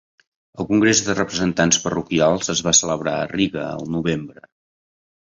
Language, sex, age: Catalan, male, 50-59